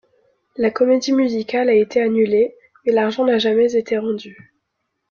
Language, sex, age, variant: French, female, 19-29, Français de métropole